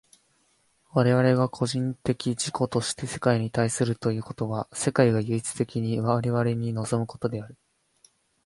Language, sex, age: Japanese, male, 19-29